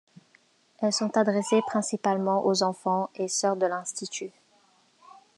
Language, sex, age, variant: French, female, under 19, Français de métropole